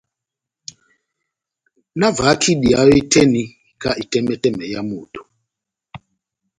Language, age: Batanga, 70-79